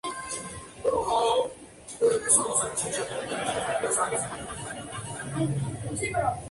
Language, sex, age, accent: Spanish, female, under 19, México